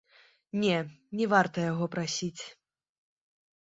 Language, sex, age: Belarusian, female, 19-29